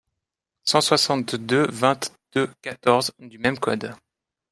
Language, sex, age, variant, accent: French, male, 19-29, Français d'Europe, Français de Suisse